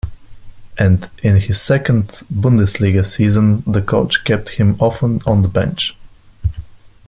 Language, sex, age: English, male, 19-29